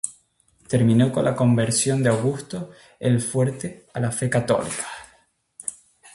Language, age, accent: Spanish, under 19, España: Islas Canarias